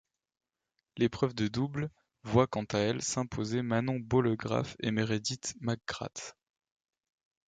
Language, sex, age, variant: French, male, 19-29, Français de métropole